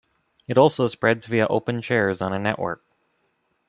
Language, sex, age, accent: English, male, 19-29, United States English